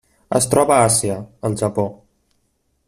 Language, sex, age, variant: Catalan, male, 19-29, Central